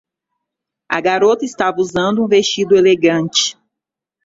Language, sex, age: Portuguese, female, 40-49